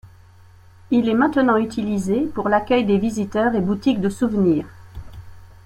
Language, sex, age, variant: French, female, 40-49, Français de métropole